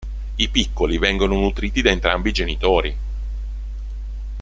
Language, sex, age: Italian, male, 50-59